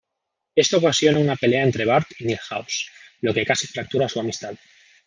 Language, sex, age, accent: Spanish, male, 19-29, España: Centro-Sur peninsular (Madrid, Toledo, Castilla-La Mancha)